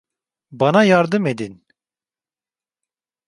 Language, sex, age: Turkish, male, 30-39